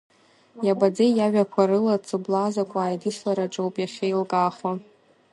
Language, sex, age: Abkhazian, female, under 19